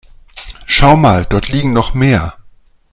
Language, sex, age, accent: German, male, 40-49, Deutschland Deutsch